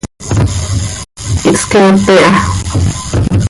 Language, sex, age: Seri, female, 30-39